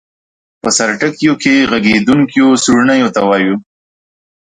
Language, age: Pashto, 30-39